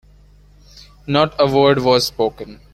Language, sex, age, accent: English, male, 19-29, India and South Asia (India, Pakistan, Sri Lanka)